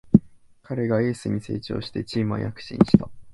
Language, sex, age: Japanese, male, 19-29